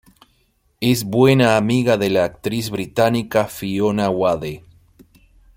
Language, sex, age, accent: Spanish, male, 40-49, Rioplatense: Argentina, Uruguay, este de Bolivia, Paraguay